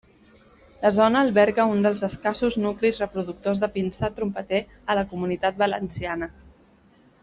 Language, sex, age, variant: Catalan, female, 19-29, Central